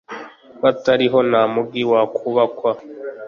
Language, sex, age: Kinyarwanda, male, 19-29